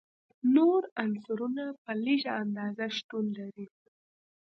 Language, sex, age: Pashto, female, under 19